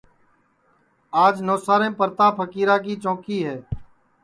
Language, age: Sansi, 50-59